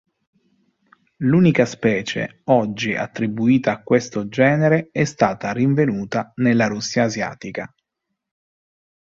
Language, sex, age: Italian, male, 30-39